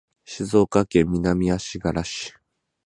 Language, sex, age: Japanese, male, 19-29